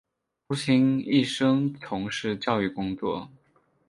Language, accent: Chinese, 出生地：江西省